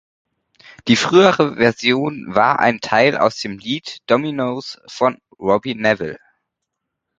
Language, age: German, 19-29